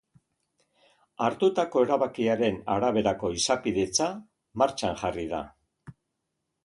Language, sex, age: Basque, male, 60-69